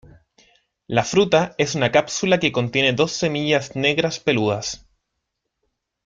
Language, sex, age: Spanish, male, 19-29